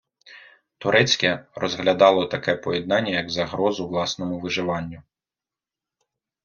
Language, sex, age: Ukrainian, male, 30-39